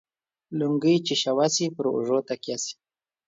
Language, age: Pashto, 30-39